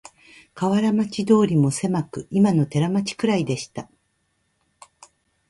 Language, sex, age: Japanese, female, 50-59